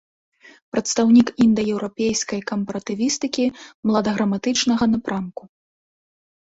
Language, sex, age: Belarusian, female, 19-29